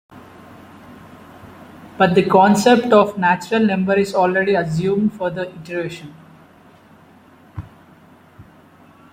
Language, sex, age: English, male, 19-29